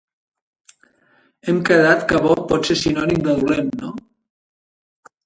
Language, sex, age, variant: Catalan, male, 60-69, Central